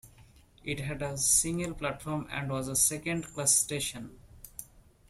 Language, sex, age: English, male, 19-29